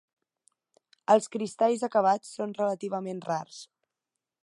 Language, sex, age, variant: Catalan, female, 19-29, Central